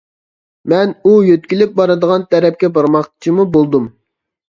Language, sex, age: Uyghur, male, 19-29